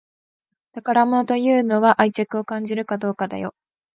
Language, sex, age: Japanese, female, 19-29